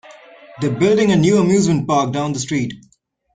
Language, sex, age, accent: English, male, 19-29, India and South Asia (India, Pakistan, Sri Lanka)